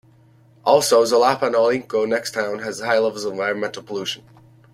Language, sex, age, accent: English, male, 30-39, United States English